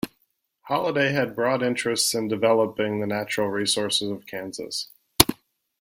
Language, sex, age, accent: English, male, 30-39, United States English